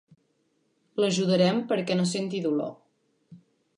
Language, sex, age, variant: Catalan, female, under 19, Central